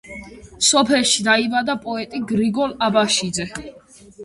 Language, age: Georgian, under 19